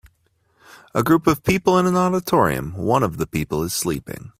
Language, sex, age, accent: English, male, 19-29, United States English